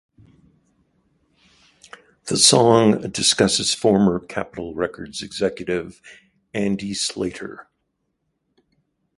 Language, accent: English, Canadian English